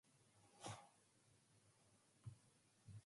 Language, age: English, 19-29